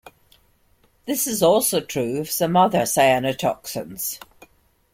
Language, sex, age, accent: English, female, 60-69, Scottish English